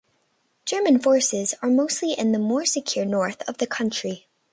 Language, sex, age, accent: English, female, under 19, United States English